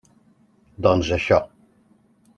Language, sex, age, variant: Catalan, male, 40-49, Central